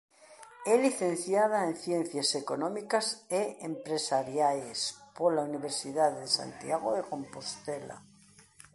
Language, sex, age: Galician, female, 60-69